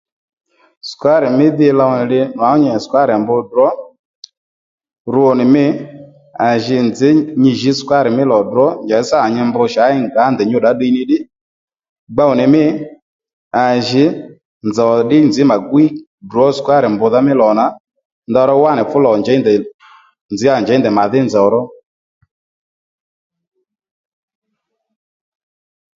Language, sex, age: Lendu, male, 30-39